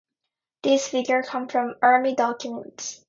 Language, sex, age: English, female, 19-29